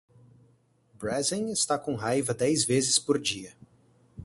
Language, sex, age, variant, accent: Portuguese, male, 19-29, Portuguese (Brasil), Paulista